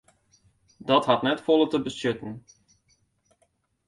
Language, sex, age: Western Frisian, male, 19-29